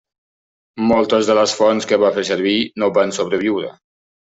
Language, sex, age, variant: Catalan, male, 19-29, Septentrional